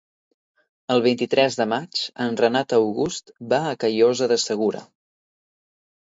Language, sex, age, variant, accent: Catalan, male, 19-29, Central, central